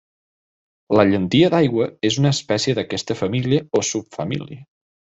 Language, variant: Catalan, Nord-Occidental